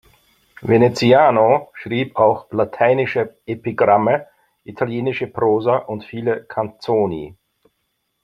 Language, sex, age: German, male, 50-59